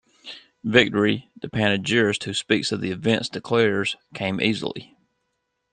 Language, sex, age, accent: English, male, 40-49, United States English